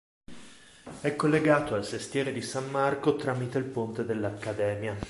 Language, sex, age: Italian, male, 40-49